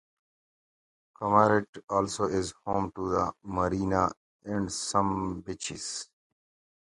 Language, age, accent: English, 40-49, United States English